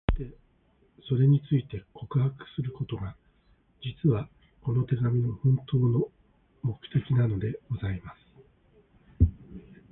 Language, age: Japanese, 60-69